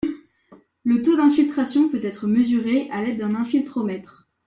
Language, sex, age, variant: French, male, under 19, Français de métropole